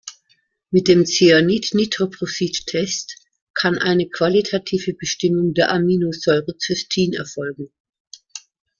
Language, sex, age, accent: German, female, 60-69, Deutschland Deutsch